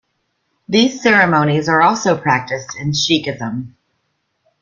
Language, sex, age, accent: English, female, 40-49, United States English